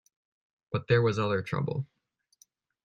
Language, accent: English, United States English